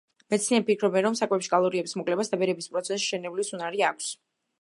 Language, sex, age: Georgian, female, under 19